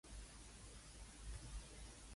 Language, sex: Cantonese, female